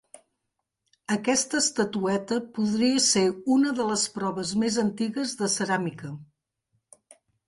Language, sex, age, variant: Catalan, female, 60-69, Central